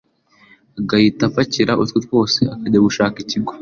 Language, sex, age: Kinyarwanda, male, under 19